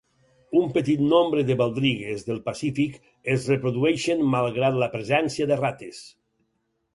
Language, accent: Catalan, valencià